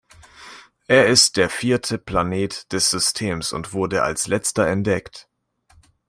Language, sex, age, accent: German, male, 19-29, Deutschland Deutsch